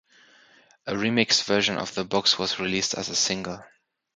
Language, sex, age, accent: English, male, 19-29, England English; Southern African (South Africa, Zimbabwe, Namibia)